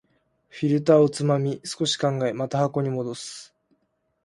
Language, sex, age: Japanese, male, 19-29